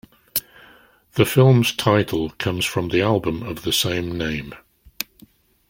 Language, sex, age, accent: English, male, 60-69, England English